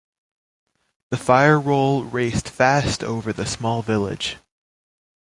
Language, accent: English, United States English